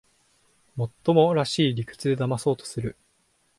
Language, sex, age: Japanese, male, under 19